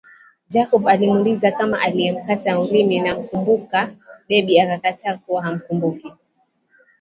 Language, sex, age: Swahili, female, 19-29